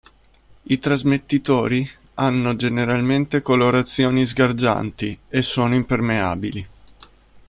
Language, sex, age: Italian, male, 30-39